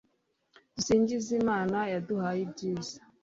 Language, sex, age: Kinyarwanda, female, 30-39